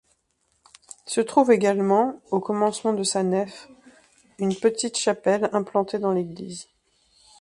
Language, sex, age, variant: French, female, 30-39, Français de métropole